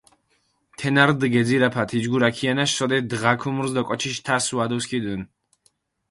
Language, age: Mingrelian, 19-29